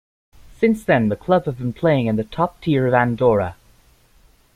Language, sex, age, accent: English, male, 19-29, United States English